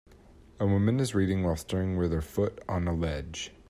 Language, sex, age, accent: English, male, 30-39, United States English